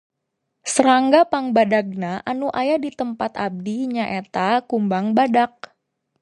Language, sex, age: Sundanese, female, 19-29